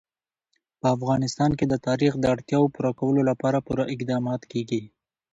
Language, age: Pashto, 19-29